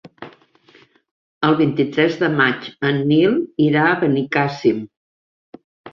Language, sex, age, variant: Catalan, female, 60-69, Central